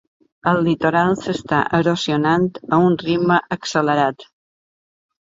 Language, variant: Catalan, Balear